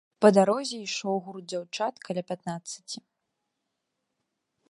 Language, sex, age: Belarusian, female, under 19